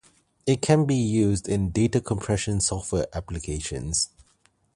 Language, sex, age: English, male, 19-29